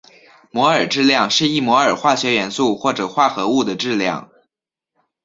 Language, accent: Chinese, 出生地：辽宁省